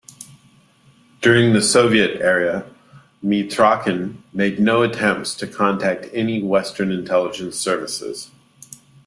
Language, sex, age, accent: English, male, 30-39, United States English